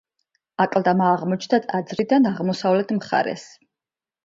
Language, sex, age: Georgian, female, 30-39